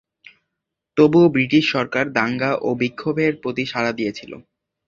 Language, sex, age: Bengali, male, under 19